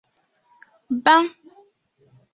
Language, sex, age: Dyula, female, 19-29